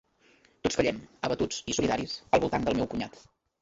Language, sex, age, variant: Catalan, male, 19-29, Central